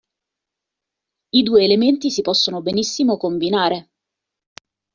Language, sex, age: Italian, female, 40-49